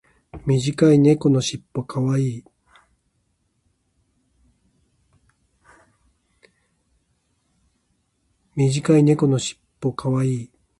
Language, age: Japanese, 50-59